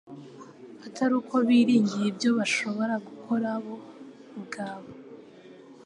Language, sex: Kinyarwanda, female